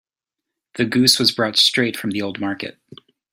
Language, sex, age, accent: English, male, 30-39, United States English